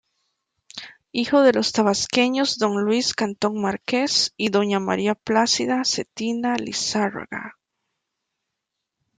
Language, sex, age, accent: Spanish, female, 19-29, América central